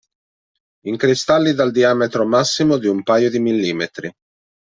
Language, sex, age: Italian, male, 30-39